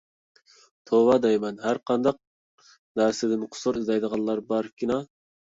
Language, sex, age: Uyghur, male, 30-39